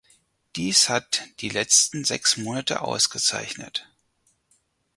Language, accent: German, Deutschland Deutsch